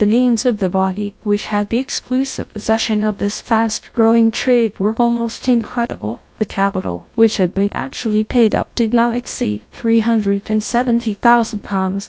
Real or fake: fake